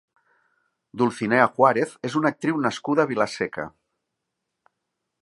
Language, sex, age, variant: Catalan, male, 40-49, Nord-Occidental